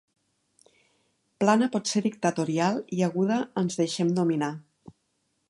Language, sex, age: Catalan, female, 50-59